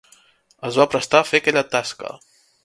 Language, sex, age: Catalan, male, 19-29